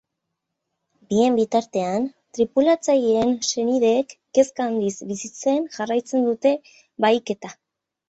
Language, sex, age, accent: Basque, female, 19-29, Nafar-lapurtarra edo Zuberotarra (Lapurdi, Nafarroa Beherea, Zuberoa)